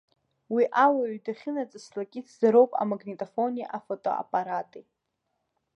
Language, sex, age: Abkhazian, female, under 19